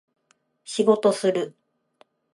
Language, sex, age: Japanese, female, 30-39